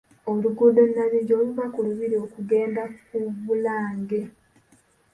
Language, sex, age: Ganda, female, 19-29